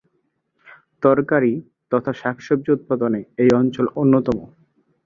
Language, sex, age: Bengali, male, 19-29